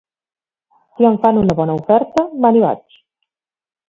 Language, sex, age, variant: Catalan, female, 40-49, Central